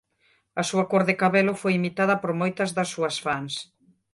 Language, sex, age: Galician, female, 50-59